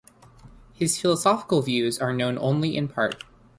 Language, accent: English, United States English